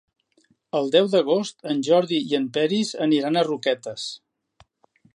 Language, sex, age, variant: Catalan, male, 60-69, Central